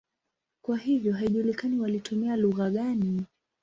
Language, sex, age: Swahili, female, 19-29